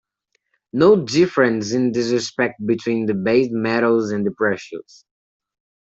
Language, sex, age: English, male, under 19